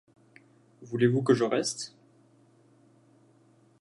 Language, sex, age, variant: French, male, 19-29, Français de métropole